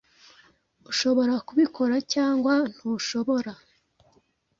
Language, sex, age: Kinyarwanda, female, 30-39